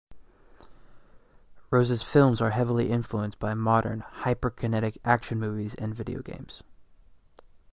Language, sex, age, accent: English, male, 19-29, United States English